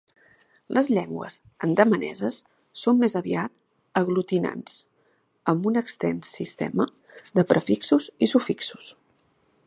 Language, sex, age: Catalan, female, 40-49